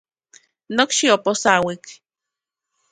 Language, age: Central Puebla Nahuatl, 30-39